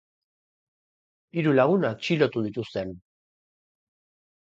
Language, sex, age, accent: Basque, male, 40-49, Mendebalekoa (Araba, Bizkaia, Gipuzkoako mendebaleko herri batzuk)